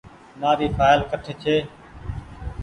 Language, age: Goaria, 19-29